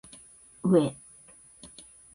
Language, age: Japanese, 40-49